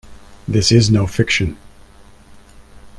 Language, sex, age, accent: English, male, 60-69, Canadian English